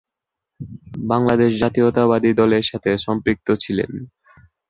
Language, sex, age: Bengali, male, under 19